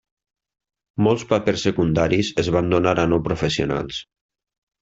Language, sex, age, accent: Catalan, male, 40-49, valencià